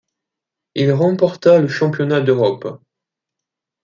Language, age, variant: French, 19-29, Français de métropole